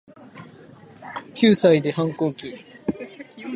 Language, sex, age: Japanese, female, 19-29